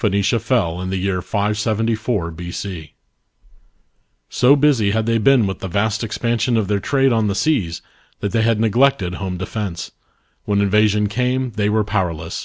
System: none